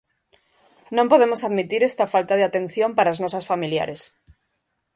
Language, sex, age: Galician, female, 30-39